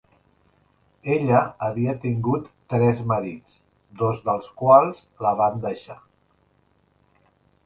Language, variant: Catalan, Central